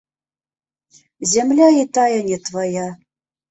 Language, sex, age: Belarusian, female, 50-59